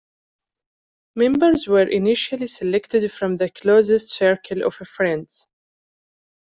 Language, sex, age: English, female, 19-29